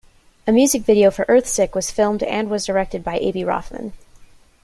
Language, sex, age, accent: English, female, 19-29, United States English